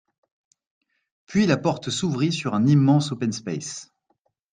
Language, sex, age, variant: French, male, 30-39, Français de métropole